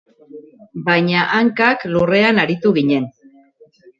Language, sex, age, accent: Basque, female, 60-69, Erdialdekoa edo Nafarra (Gipuzkoa, Nafarroa)